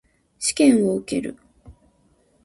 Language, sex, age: Japanese, female, 19-29